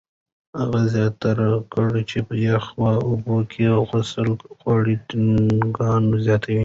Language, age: Pashto, 19-29